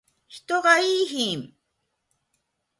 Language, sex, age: Japanese, female, 50-59